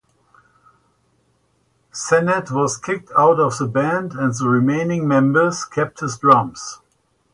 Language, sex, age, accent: English, male, 50-59, United States English